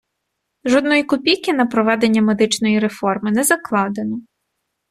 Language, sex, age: Ukrainian, female, 30-39